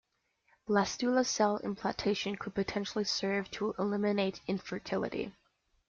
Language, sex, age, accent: English, female, under 19, United States English